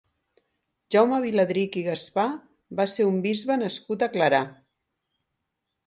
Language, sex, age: Catalan, female, 60-69